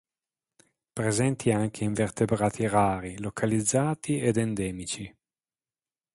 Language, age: Italian, 40-49